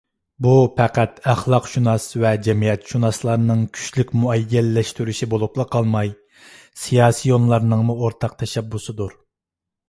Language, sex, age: Uyghur, male, 19-29